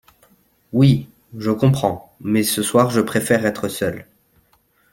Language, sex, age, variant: French, male, 30-39, Français de métropole